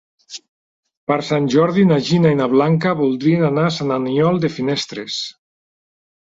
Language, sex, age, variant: Catalan, male, 40-49, Nord-Occidental